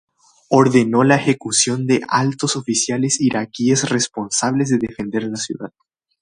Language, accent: Spanish, España: Centro-Sur peninsular (Madrid, Toledo, Castilla-La Mancha)